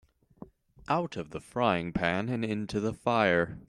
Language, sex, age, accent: English, male, under 19, England English